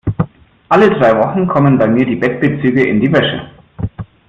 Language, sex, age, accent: German, male, 19-29, Deutschland Deutsch